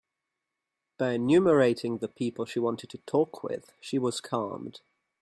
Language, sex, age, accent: English, male, 19-29, England English